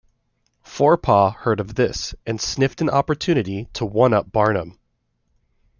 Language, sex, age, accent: English, male, 30-39, United States English